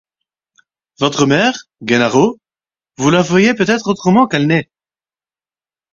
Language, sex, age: French, male, 19-29